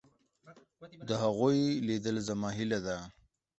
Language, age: Pashto, 30-39